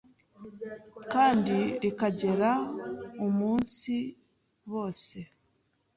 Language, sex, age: Kinyarwanda, female, 19-29